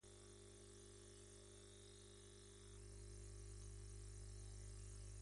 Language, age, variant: French, 40-49, Français de métropole